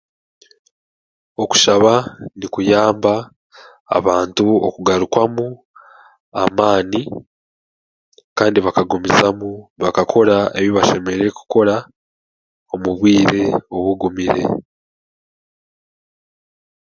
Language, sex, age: Chiga, male, 19-29